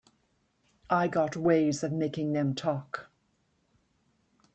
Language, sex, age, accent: English, female, 60-69, Canadian English